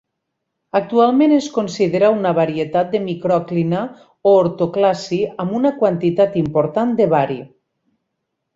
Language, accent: Catalan, Ebrenc